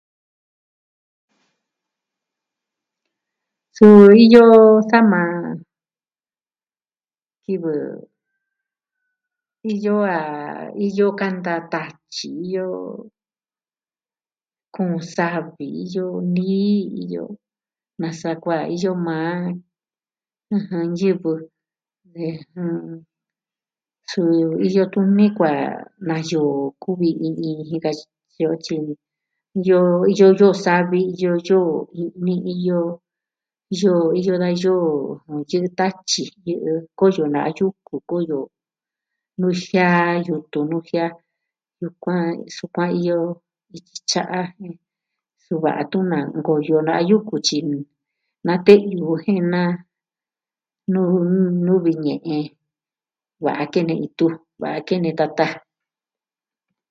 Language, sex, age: Southwestern Tlaxiaco Mixtec, female, 60-69